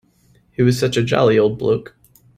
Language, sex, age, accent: English, male, 19-29, United States English